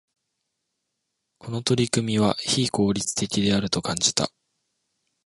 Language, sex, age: Japanese, male, 19-29